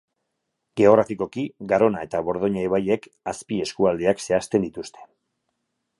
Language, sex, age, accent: Basque, male, 40-49, Erdialdekoa edo Nafarra (Gipuzkoa, Nafarroa)